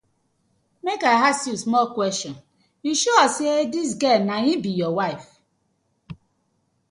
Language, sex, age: Nigerian Pidgin, female, 40-49